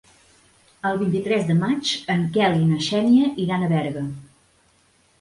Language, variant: Catalan, Central